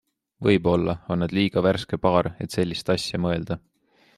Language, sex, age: Estonian, male, 19-29